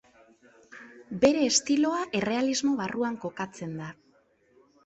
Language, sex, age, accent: Basque, female, 19-29, Mendebalekoa (Araba, Bizkaia, Gipuzkoako mendebaleko herri batzuk)